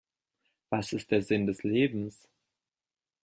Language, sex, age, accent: German, female, 19-29, Deutschland Deutsch